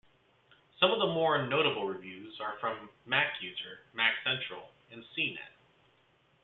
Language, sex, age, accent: English, male, 19-29, United States English